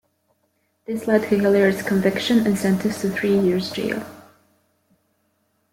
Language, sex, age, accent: English, female, 19-29, United States English